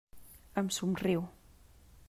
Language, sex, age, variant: Catalan, female, 30-39, Central